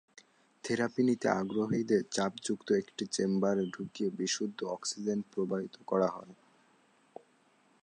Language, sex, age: Bengali, male, under 19